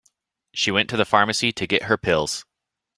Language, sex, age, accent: English, male, 30-39, United States English